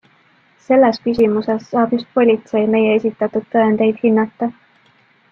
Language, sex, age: Estonian, female, 19-29